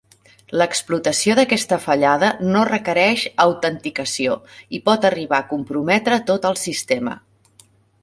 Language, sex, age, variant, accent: Catalan, female, 40-49, Central, central